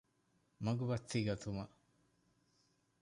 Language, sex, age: Divehi, male, 19-29